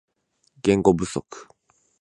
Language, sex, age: Japanese, male, 19-29